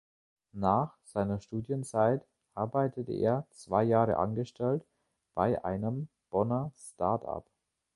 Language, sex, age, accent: German, male, under 19, Deutschland Deutsch